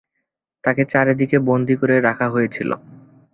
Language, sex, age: Bengali, male, 19-29